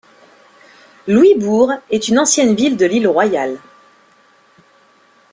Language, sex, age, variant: French, female, 19-29, Français de métropole